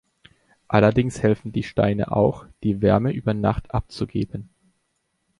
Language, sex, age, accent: German, male, 19-29, Deutschland Deutsch